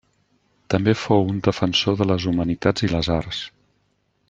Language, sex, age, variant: Catalan, male, 60-69, Central